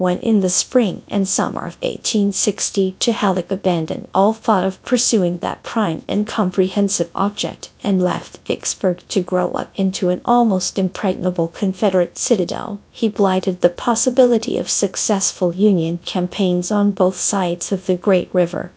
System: TTS, GradTTS